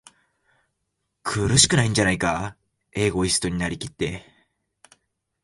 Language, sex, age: Japanese, male, 19-29